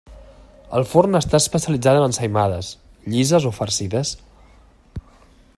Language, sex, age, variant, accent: Catalan, male, 40-49, Central, central